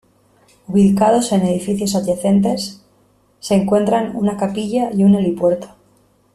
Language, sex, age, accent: Spanish, female, 30-39, España: Norte peninsular (Asturias, Castilla y León, Cantabria, País Vasco, Navarra, Aragón, La Rioja, Guadalajara, Cuenca)